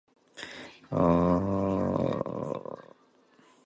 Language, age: English, 19-29